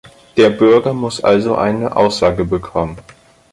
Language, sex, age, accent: German, male, under 19, Deutschland Deutsch